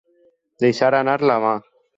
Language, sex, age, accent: Catalan, male, under 19, valencià